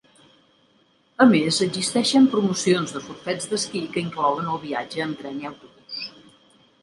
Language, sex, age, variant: Catalan, female, 60-69, Central